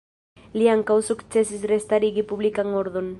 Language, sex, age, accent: Esperanto, female, under 19, Internacia